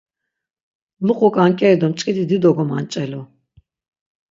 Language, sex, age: Laz, female, 60-69